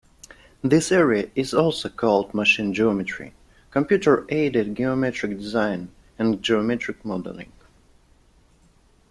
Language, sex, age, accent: English, male, 19-29, Canadian English